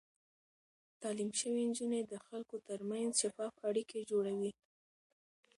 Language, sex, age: Pashto, female, under 19